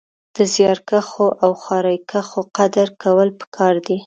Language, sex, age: Pashto, female, 19-29